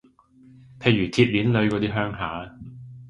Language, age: Cantonese, 30-39